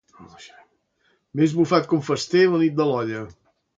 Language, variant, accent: Catalan, Central, central